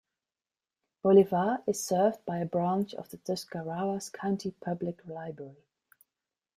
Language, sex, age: English, female, 40-49